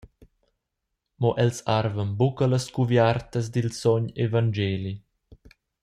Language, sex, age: Romansh, male, 19-29